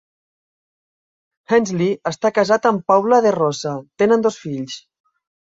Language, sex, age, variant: Catalan, male, 40-49, Central